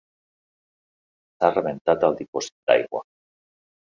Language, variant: Catalan, Central